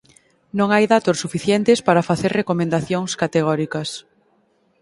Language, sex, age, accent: Galician, female, 19-29, Oriental (común en zona oriental)